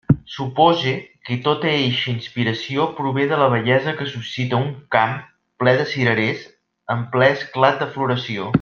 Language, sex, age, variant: Catalan, male, 30-39, Nord-Occidental